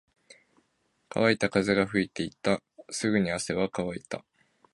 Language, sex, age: Japanese, male, 19-29